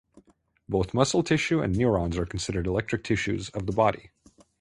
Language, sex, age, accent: English, male, 30-39, United States English